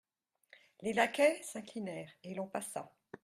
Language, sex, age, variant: French, female, 50-59, Français de métropole